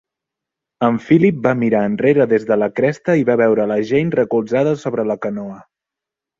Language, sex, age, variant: Catalan, male, 30-39, Central